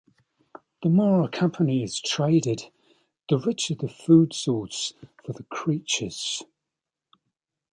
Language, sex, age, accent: English, male, 40-49, England English